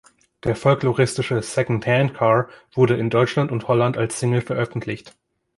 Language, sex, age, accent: German, male, 19-29, Deutschland Deutsch